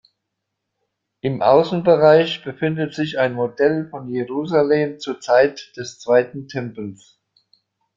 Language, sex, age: German, male, 60-69